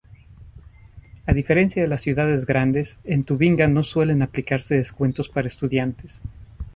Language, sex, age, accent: Spanish, male, 30-39, México